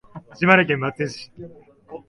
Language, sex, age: Japanese, male, 19-29